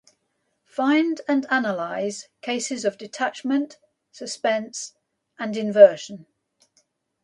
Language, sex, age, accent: English, female, 60-69, England English